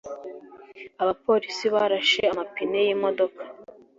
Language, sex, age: Kinyarwanda, female, 19-29